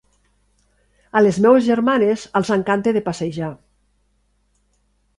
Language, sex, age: Catalan, female, 60-69